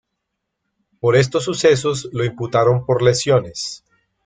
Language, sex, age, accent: Spanish, male, 30-39, Andino-Pacífico: Colombia, Perú, Ecuador, oeste de Bolivia y Venezuela andina